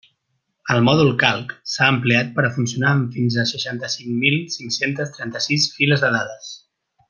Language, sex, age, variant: Catalan, male, 30-39, Central